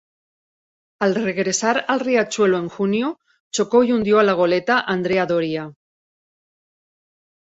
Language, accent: Spanish, España: Islas Canarias